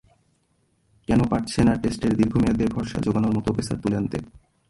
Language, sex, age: Bengali, male, 19-29